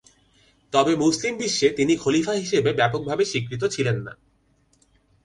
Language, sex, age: Bengali, male, 19-29